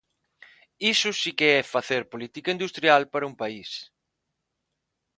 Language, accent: Galician, Normativo (estándar); Neofalante